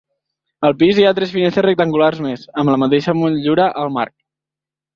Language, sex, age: Catalan, female, 50-59